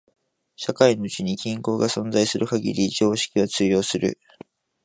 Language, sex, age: Japanese, male, 19-29